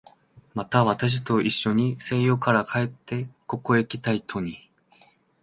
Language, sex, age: Japanese, male, 19-29